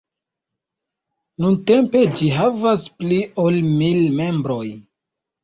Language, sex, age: Esperanto, male, 19-29